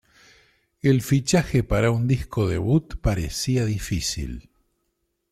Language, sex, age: Spanish, male, 50-59